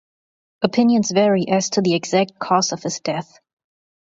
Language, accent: English, German